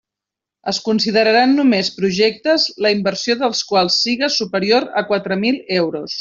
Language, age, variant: Catalan, 40-49, Central